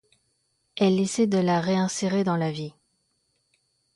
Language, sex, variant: French, female, Français de métropole